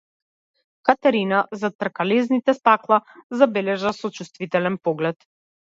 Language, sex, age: Macedonian, female, 30-39